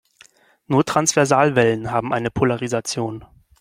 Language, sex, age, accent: German, male, 19-29, Deutschland Deutsch